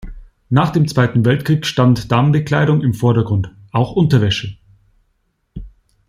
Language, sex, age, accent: German, male, 30-39, Deutschland Deutsch